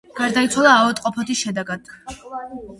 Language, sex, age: Georgian, female, under 19